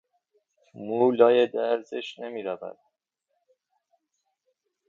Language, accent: Persian, فارسی